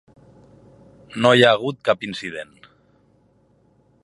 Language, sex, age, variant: Catalan, male, 30-39, Nord-Occidental